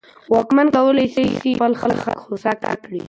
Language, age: Pashto, 19-29